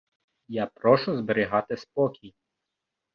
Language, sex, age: Ukrainian, male, 19-29